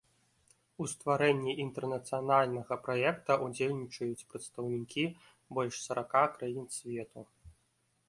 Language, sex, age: Belarusian, male, 19-29